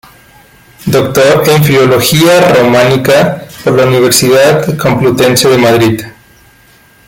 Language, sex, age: Spanish, male, 19-29